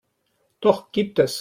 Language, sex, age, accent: German, male, 50-59, Österreichisches Deutsch